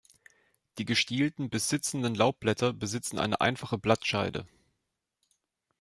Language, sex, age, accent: German, male, 19-29, Deutschland Deutsch